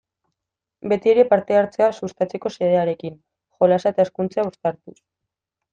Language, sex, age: Basque, female, 19-29